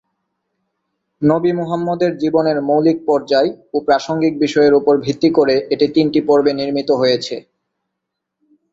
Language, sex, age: Bengali, male, 19-29